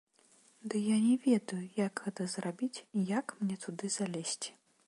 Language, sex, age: Belarusian, female, 19-29